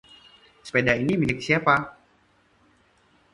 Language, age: Indonesian, 19-29